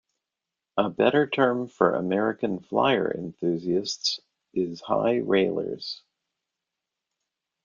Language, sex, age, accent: English, male, 60-69, United States English